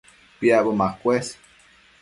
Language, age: Matsés, 19-29